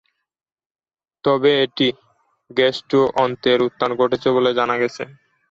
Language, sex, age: Bengali, male, 19-29